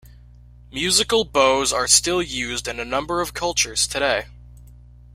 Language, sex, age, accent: English, male, under 19, United States English